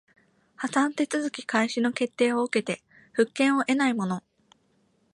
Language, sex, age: Japanese, female, 19-29